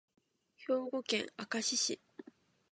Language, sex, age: Japanese, female, 19-29